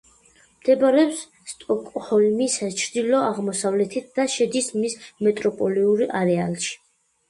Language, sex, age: Georgian, female, 19-29